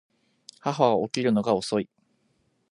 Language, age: Japanese, 19-29